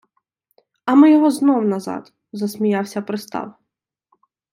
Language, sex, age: Ukrainian, female, 19-29